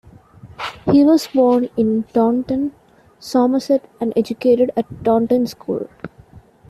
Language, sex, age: English, female, 19-29